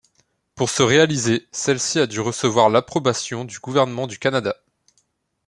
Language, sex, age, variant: French, male, 19-29, Français de métropole